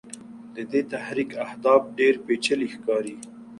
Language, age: Pashto, 19-29